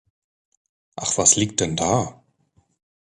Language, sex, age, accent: German, male, 40-49, Deutschland Deutsch